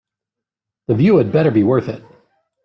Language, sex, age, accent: English, male, 50-59, United States English